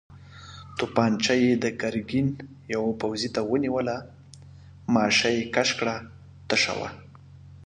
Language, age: Pashto, 30-39